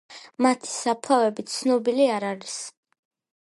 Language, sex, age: Georgian, female, under 19